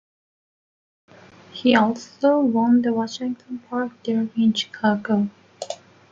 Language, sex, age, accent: English, female, 19-29, United States English